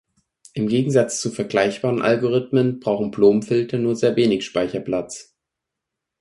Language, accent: German, Deutschland Deutsch